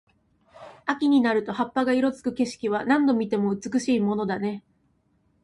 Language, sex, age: Japanese, female, 19-29